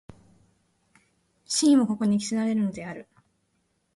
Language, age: Japanese, 19-29